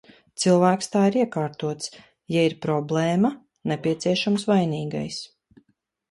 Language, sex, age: Latvian, female, 40-49